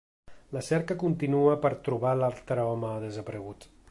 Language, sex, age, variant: Catalan, male, 30-39, Central